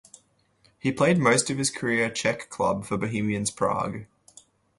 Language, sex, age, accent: English, male, 19-29, Australian English